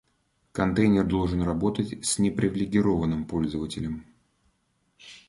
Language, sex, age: Russian, male, 30-39